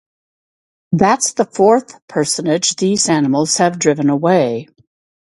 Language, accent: English, United States English